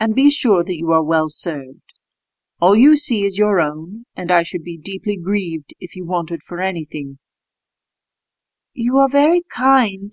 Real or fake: real